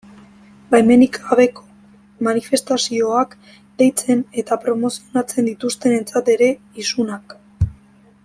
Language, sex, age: Basque, female, 19-29